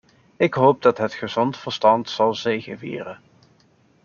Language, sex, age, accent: Dutch, male, 30-39, Nederlands Nederlands